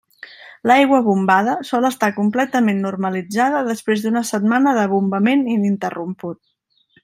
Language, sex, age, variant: Catalan, female, 19-29, Central